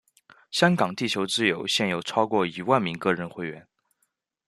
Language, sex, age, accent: Chinese, male, 19-29, 出生地：湖北省